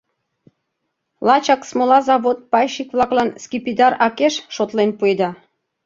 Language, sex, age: Mari, female, 40-49